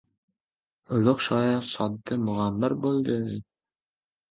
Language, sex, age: Uzbek, male, under 19